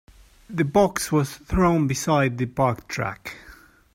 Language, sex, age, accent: English, male, 40-49, England English